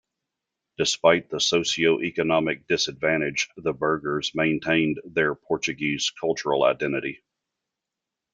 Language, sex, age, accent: English, male, 50-59, United States English